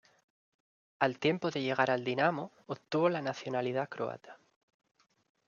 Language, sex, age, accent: Spanish, male, 19-29, España: Norte peninsular (Asturias, Castilla y León, Cantabria, País Vasco, Navarra, Aragón, La Rioja, Guadalajara, Cuenca)